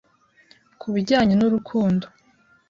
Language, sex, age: Kinyarwanda, female, 19-29